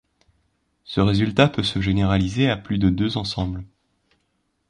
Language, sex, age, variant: French, male, under 19, Français de métropole